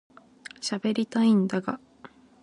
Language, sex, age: Japanese, female, 19-29